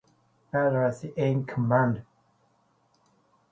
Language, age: English, 50-59